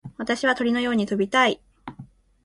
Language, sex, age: Japanese, female, 19-29